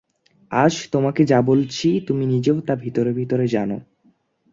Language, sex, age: Bengali, male, under 19